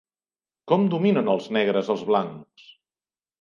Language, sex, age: Catalan, male, 40-49